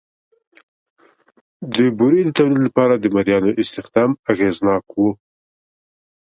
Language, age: Pashto, 19-29